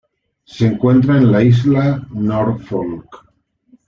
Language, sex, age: Spanish, male, 50-59